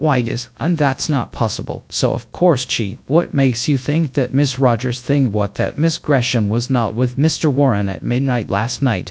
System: TTS, GradTTS